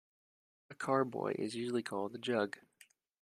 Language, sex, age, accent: English, male, 19-29, United States English